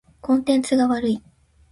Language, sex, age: Japanese, female, 19-29